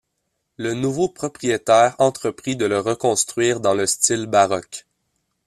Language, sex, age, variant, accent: French, male, 19-29, Français d'Amérique du Nord, Français du Canada